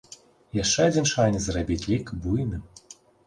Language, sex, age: Belarusian, male, 30-39